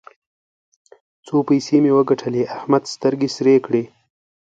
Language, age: Pashto, under 19